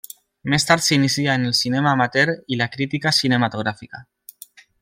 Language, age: Catalan, 19-29